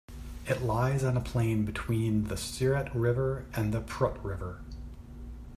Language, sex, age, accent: English, male, 40-49, United States English